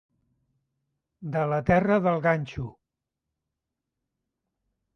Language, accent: Catalan, Barceloní